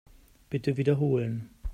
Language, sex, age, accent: German, male, 50-59, Deutschland Deutsch